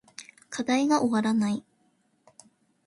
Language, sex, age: Japanese, female, 19-29